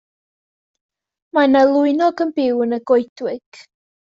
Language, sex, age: Welsh, female, under 19